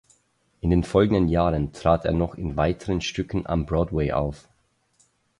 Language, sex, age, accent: German, male, 19-29, Österreichisches Deutsch